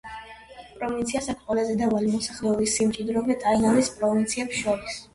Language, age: Georgian, 19-29